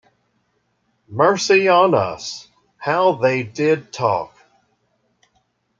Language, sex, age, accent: English, male, 40-49, United States English